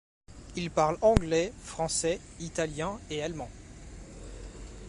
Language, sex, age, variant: French, male, 19-29, Français de métropole